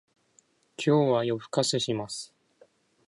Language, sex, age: Japanese, male, 19-29